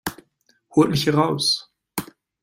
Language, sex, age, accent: German, male, 19-29, Deutschland Deutsch